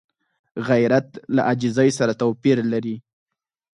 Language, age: Pashto, 19-29